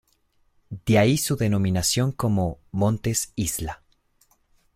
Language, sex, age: Spanish, male, 19-29